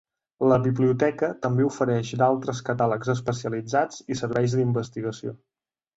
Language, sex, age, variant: Catalan, male, 19-29, Central